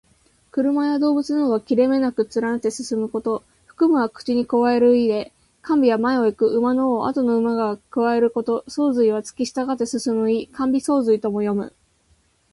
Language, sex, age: Japanese, female, 19-29